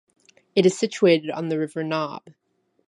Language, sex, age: English, female, 19-29